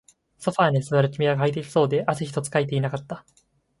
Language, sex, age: Japanese, male, 19-29